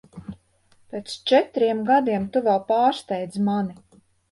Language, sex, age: Latvian, female, 50-59